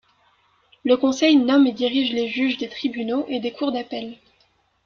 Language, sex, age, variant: French, female, 19-29, Français de métropole